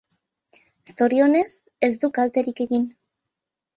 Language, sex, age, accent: Basque, female, 19-29, Nafar-lapurtarra edo Zuberotarra (Lapurdi, Nafarroa Beherea, Zuberoa)